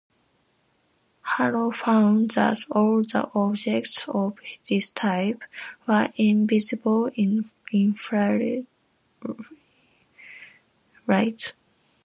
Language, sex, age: English, female, 19-29